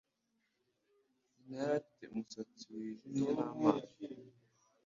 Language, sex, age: Kinyarwanda, male, under 19